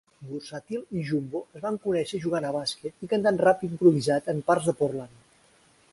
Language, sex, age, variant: Catalan, male, 50-59, Central